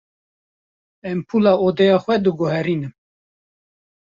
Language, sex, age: Kurdish, male, 50-59